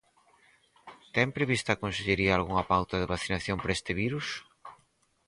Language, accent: Galician, Normativo (estándar)